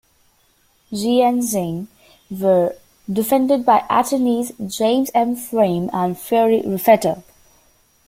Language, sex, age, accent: English, female, under 19, United States English